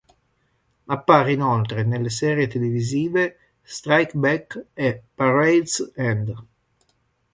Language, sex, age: Italian, male, 50-59